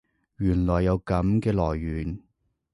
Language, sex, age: Cantonese, male, 30-39